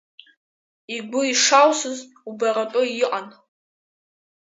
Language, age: Abkhazian, under 19